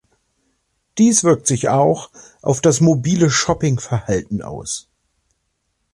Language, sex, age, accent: German, male, 40-49, Deutschland Deutsch